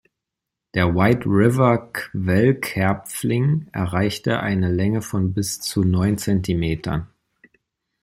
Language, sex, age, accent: German, male, 30-39, Deutschland Deutsch